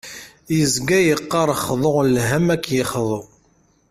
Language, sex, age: Kabyle, male, 30-39